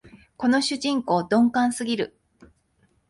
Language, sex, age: Japanese, female, 19-29